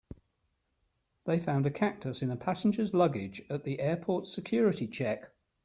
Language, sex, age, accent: English, male, 60-69, England English